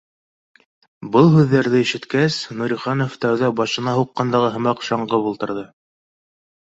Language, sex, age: Bashkir, male, 19-29